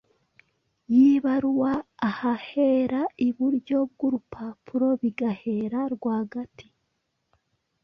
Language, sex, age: Kinyarwanda, female, 30-39